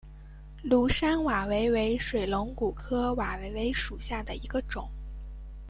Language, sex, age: Chinese, female, under 19